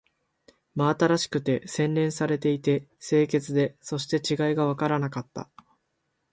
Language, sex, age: Japanese, male, 19-29